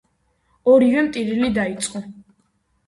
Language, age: Georgian, under 19